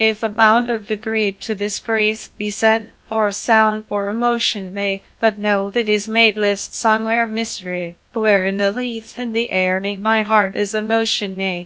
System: TTS, GlowTTS